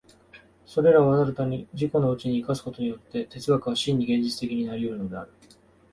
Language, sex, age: Japanese, male, 19-29